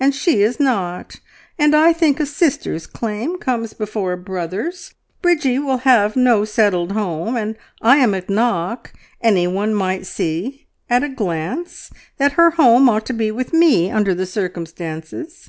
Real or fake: real